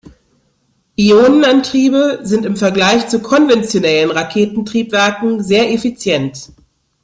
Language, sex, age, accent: German, female, 30-39, Deutschland Deutsch